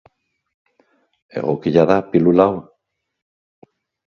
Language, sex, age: Basque, male, 60-69